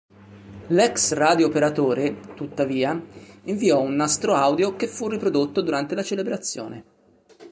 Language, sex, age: Italian, male, 40-49